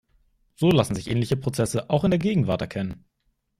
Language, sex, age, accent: German, male, under 19, Deutschland Deutsch